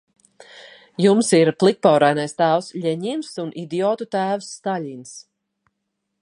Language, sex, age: Latvian, female, 30-39